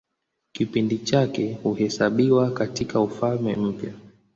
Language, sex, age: Swahili, male, 19-29